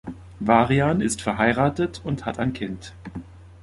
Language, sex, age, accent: German, male, 30-39, Deutschland Deutsch